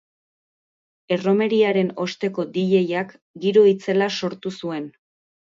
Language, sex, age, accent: Basque, female, 30-39, Erdialdekoa edo Nafarra (Gipuzkoa, Nafarroa)